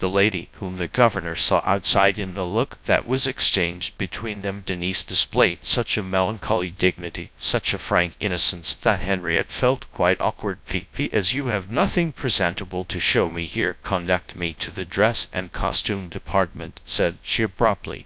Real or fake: fake